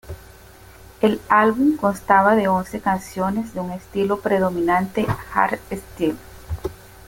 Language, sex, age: Spanish, female, 50-59